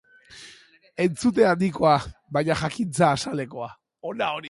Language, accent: Basque, Mendebalekoa (Araba, Bizkaia, Gipuzkoako mendebaleko herri batzuk)